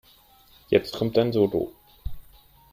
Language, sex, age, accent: German, male, under 19, Deutschland Deutsch